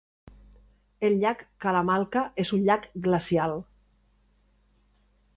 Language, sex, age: Catalan, female, 60-69